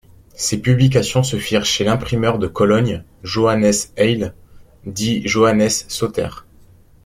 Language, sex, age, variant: French, male, 19-29, Français de métropole